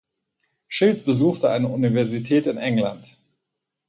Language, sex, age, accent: German, male, 40-49, Deutschland Deutsch